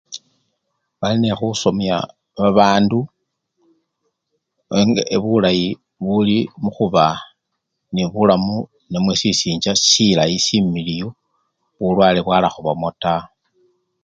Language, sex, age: Luyia, male, 60-69